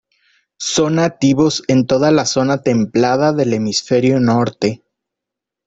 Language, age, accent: Spanish, 30-39, México